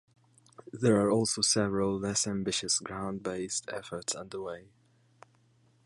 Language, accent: English, United States English